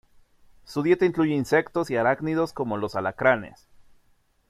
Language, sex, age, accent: Spanish, male, 30-39, México